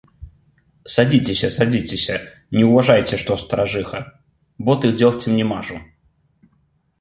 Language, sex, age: Belarusian, male, 30-39